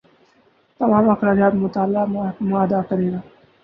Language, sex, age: Urdu, male, 19-29